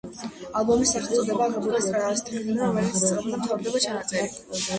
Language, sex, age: Georgian, female, under 19